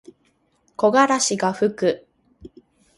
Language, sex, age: Japanese, female, 19-29